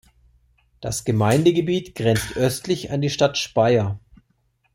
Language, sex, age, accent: German, male, 40-49, Deutschland Deutsch